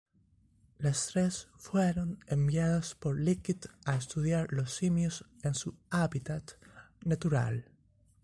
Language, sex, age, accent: Spanish, male, 19-29, España: Sur peninsular (Andalucia, Extremadura, Murcia)